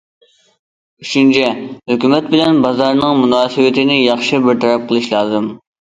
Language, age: Uyghur, 19-29